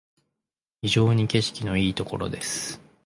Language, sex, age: Japanese, male, 19-29